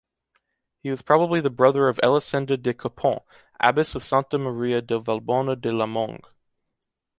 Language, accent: English, United States English